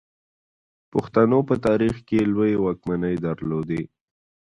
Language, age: Pashto, 19-29